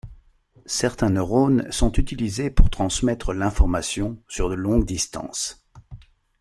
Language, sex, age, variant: French, male, 50-59, Français de métropole